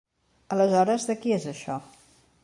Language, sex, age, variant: Catalan, female, 60-69, Central